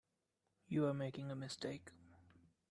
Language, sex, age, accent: English, male, 19-29, India and South Asia (India, Pakistan, Sri Lanka)